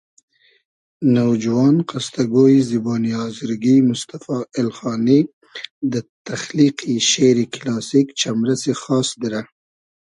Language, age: Hazaragi, 19-29